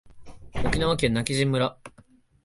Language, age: Japanese, 19-29